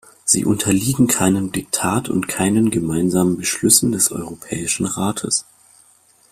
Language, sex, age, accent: German, male, 19-29, Deutschland Deutsch